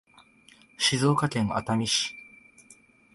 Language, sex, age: Japanese, male, 19-29